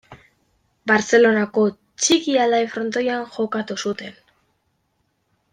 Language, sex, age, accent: Basque, female, 19-29, Mendebalekoa (Araba, Bizkaia, Gipuzkoako mendebaleko herri batzuk)